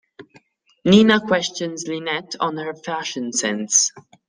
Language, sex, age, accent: English, male, under 19, United States English